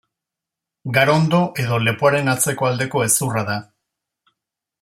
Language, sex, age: Basque, male, 50-59